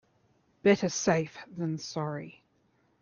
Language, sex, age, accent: English, female, 40-49, Australian English